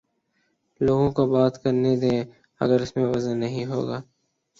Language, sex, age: Urdu, male, 19-29